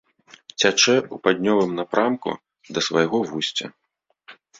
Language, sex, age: Belarusian, male, 30-39